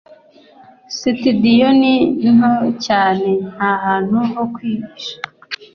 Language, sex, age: Kinyarwanda, female, 40-49